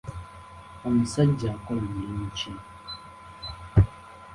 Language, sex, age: Ganda, male, 19-29